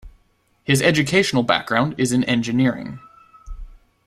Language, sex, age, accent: English, male, 19-29, United States English